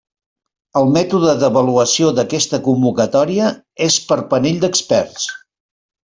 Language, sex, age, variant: Catalan, male, 50-59, Central